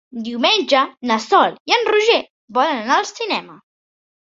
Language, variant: Catalan, Central